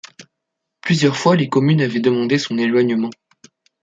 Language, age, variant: French, 19-29, Français de métropole